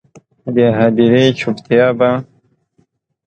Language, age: Pashto, 19-29